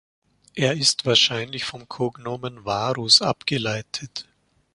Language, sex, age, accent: German, male, 50-59, Österreichisches Deutsch